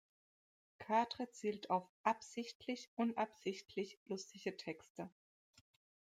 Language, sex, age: German, female, 30-39